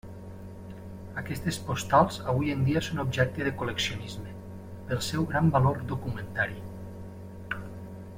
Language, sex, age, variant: Catalan, male, 40-49, Septentrional